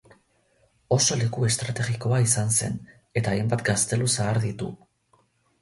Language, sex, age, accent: Basque, male, 19-29, Mendebalekoa (Araba, Bizkaia, Gipuzkoako mendebaleko herri batzuk)